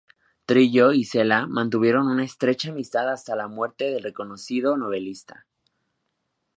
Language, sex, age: Spanish, male, 19-29